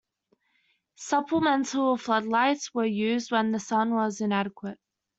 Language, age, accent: English, under 19, Australian English